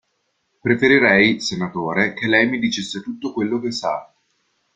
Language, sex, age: Italian, male, 30-39